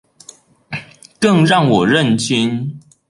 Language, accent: Chinese, 出生地：臺中市